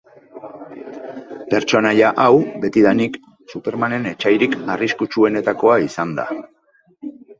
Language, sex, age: Basque, male, 40-49